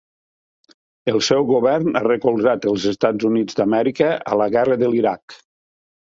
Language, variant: Catalan, Nord-Occidental